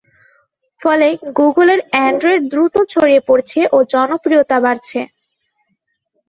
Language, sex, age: Bengali, female, 19-29